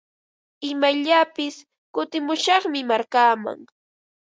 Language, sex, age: Ambo-Pasco Quechua, female, 30-39